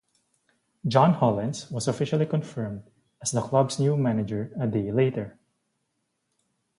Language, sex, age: English, male, 19-29